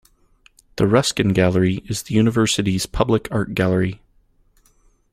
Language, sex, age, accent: English, male, 30-39, United States English